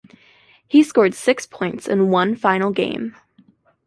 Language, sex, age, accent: English, female, 19-29, United States English